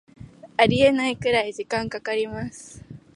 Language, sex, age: Japanese, female, 19-29